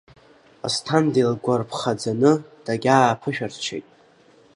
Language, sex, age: Abkhazian, female, 30-39